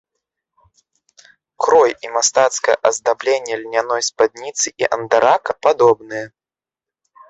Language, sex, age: Belarusian, male, 19-29